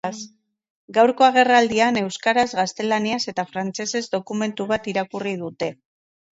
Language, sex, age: Basque, female, 40-49